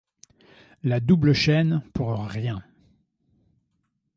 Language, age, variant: French, 50-59, Français de métropole